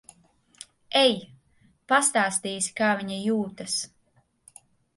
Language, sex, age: Latvian, female, 19-29